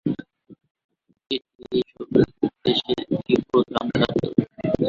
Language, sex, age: Bengali, male, 19-29